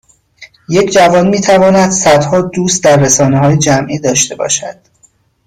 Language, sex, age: Persian, male, 30-39